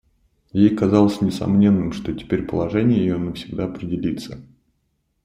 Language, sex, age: Russian, male, 30-39